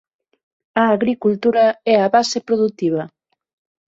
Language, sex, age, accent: Galician, female, 30-39, Normativo (estándar); Neofalante